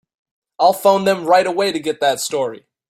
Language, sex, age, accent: English, male, 19-29, United States English